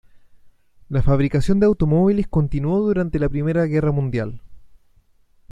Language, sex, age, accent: Spanish, male, 19-29, Chileno: Chile, Cuyo